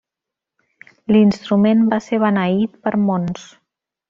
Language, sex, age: Catalan, female, 40-49